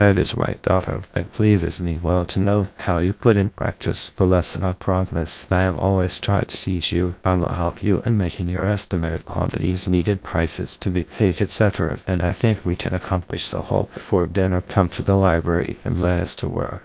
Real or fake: fake